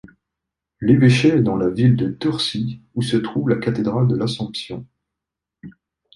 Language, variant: French, Français de métropole